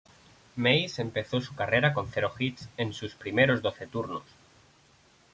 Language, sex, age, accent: Spanish, male, 19-29, España: Centro-Sur peninsular (Madrid, Toledo, Castilla-La Mancha)